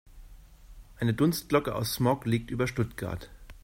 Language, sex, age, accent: German, male, 40-49, Deutschland Deutsch